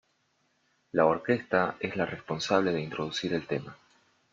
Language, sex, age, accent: Spanish, male, 19-29, Rioplatense: Argentina, Uruguay, este de Bolivia, Paraguay